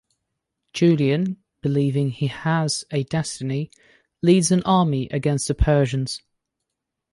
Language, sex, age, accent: English, male, 19-29, England English